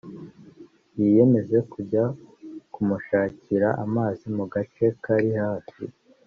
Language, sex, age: Kinyarwanda, male, under 19